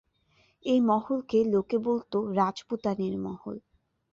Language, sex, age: Bengali, female, 19-29